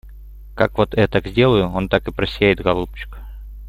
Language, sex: Russian, male